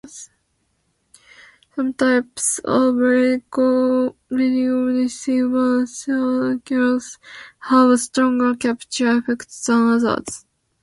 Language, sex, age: English, female, 19-29